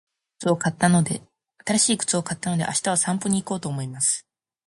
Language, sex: Japanese, female